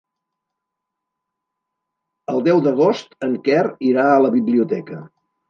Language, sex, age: Catalan, male, 80-89